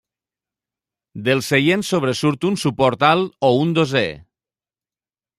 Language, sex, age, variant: Catalan, male, 40-49, Nord-Occidental